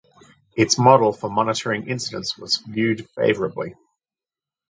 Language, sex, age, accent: English, male, 30-39, Australian English